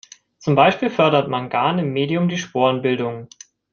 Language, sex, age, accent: German, male, 19-29, Deutschland Deutsch